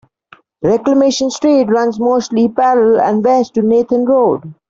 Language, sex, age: English, male, 19-29